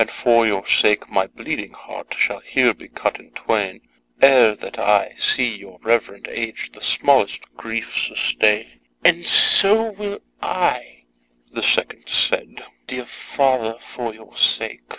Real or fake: real